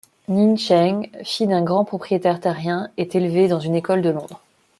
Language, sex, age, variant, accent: French, female, 30-39, Français d'Afrique subsaharienne et des îles africaines, Français de Madagascar